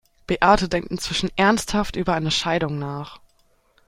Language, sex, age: German, female, 19-29